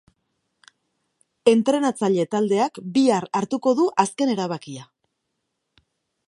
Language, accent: Basque, Erdialdekoa edo Nafarra (Gipuzkoa, Nafarroa)